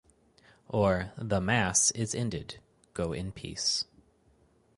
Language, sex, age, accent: English, male, 30-39, United States English